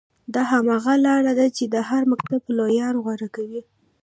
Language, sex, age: Pashto, female, 19-29